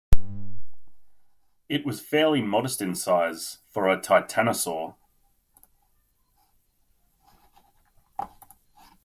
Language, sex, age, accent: English, male, 30-39, Australian English